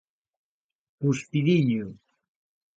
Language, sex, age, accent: Galician, male, 60-69, Atlántico (seseo e gheada)